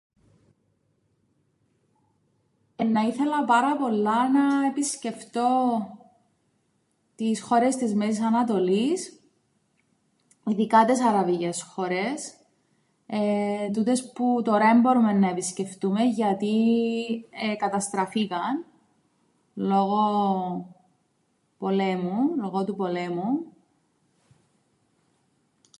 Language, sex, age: Greek, female, 30-39